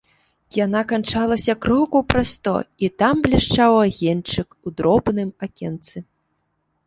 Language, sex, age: Belarusian, female, 19-29